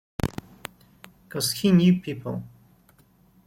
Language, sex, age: English, male, 19-29